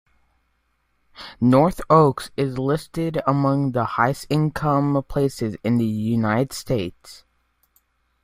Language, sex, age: English, male, under 19